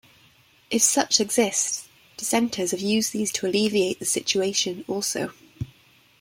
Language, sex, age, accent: English, female, 19-29, England English